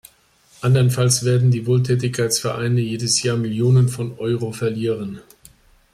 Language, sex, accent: German, male, Deutschland Deutsch